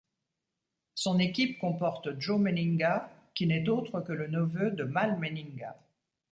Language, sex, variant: French, female, Français de métropole